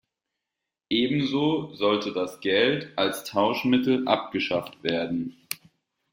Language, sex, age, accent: German, male, 19-29, Deutschland Deutsch